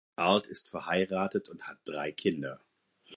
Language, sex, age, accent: German, male, 40-49, Deutschland Deutsch